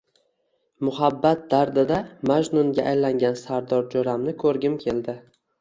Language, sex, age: Uzbek, male, 19-29